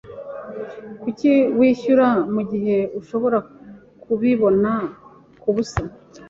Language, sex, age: Kinyarwanda, male, 19-29